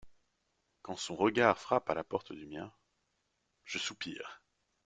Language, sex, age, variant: French, male, 30-39, Français de métropole